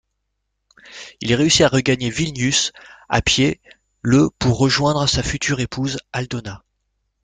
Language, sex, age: French, male, 40-49